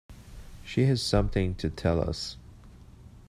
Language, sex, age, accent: English, male, 30-39, United States English